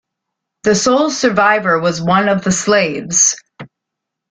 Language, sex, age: English, female, 30-39